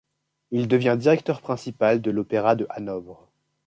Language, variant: French, Français de métropole